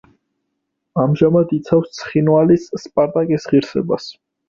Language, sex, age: Georgian, male, 19-29